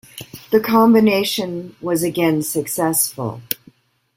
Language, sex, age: English, female, 50-59